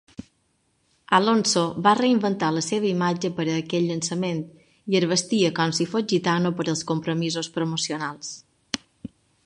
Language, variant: Catalan, Balear